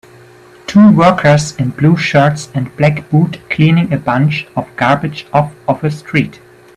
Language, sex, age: English, male, 19-29